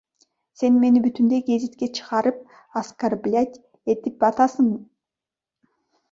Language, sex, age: Kyrgyz, female, 30-39